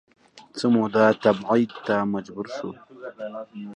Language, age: Pashto, under 19